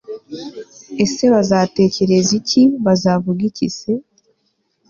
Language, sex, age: Kinyarwanda, female, 19-29